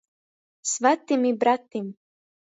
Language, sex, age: Latgalian, female, 19-29